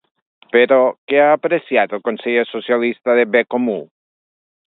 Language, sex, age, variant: Catalan, male, 40-49, Nord-Occidental